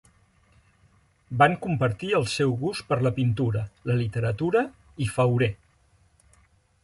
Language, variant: Catalan, Central